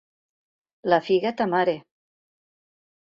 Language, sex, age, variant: Catalan, female, 50-59, Septentrional